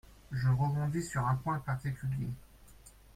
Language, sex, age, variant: French, male, 40-49, Français de métropole